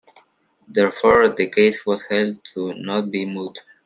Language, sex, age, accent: English, male, under 19, United States English